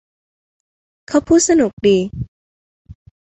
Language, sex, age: Thai, female, under 19